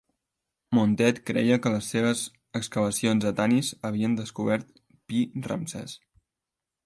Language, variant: Catalan, Central